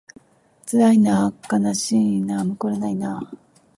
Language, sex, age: Japanese, female, 40-49